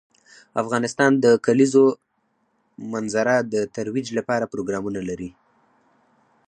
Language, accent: Pashto, معیاري پښتو